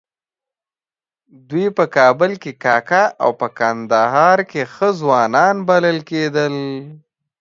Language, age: Pashto, 19-29